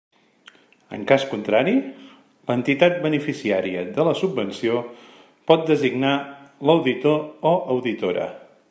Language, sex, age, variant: Catalan, male, 40-49, Central